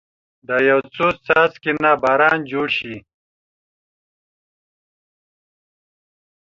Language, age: Pashto, 40-49